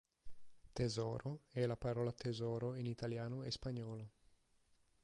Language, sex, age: Italian, male, 30-39